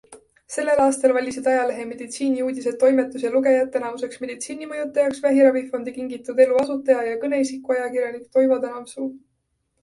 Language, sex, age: Estonian, female, 19-29